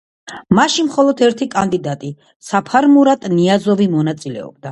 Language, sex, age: Georgian, female, 50-59